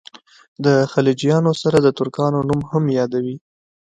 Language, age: Pashto, 19-29